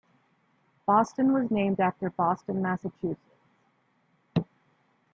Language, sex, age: English, female, 19-29